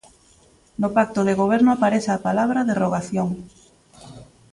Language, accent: Galician, Normativo (estándar)